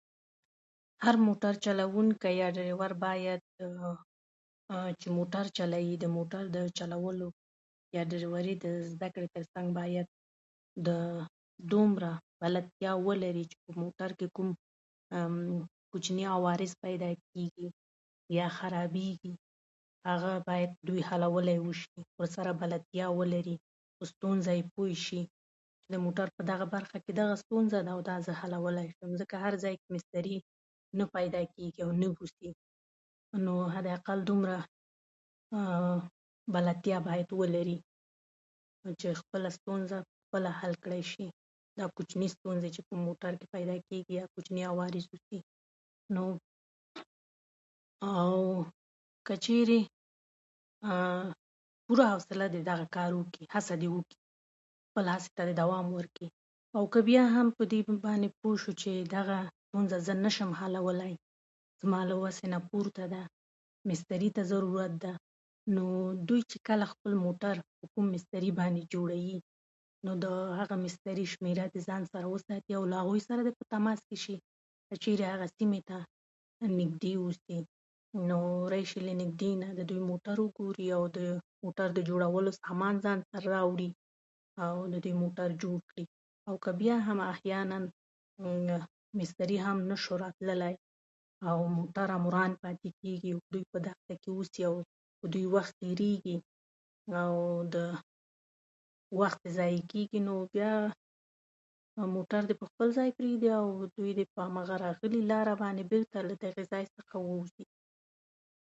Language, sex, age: Pashto, female, 30-39